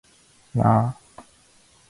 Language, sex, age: Japanese, male, 19-29